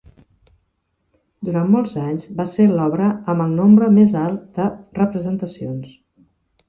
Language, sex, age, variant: Catalan, female, 50-59, Central